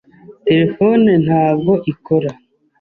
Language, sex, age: Kinyarwanda, male, 30-39